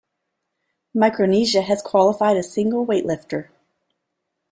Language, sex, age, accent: English, female, 40-49, United States English